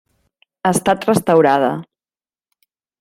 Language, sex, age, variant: Catalan, female, 40-49, Central